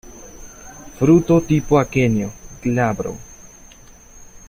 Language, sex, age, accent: Spanish, male, 19-29, América central